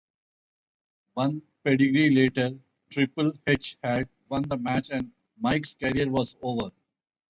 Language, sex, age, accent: English, male, 50-59, India and South Asia (India, Pakistan, Sri Lanka)